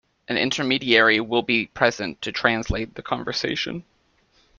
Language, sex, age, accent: English, male, 19-29, United States English